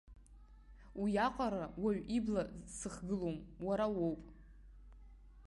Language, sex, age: Abkhazian, female, 19-29